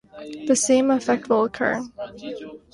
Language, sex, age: English, female, 19-29